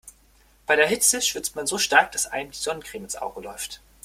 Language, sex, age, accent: German, male, 19-29, Deutschland Deutsch